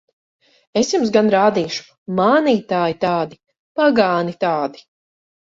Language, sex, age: Latvian, female, 30-39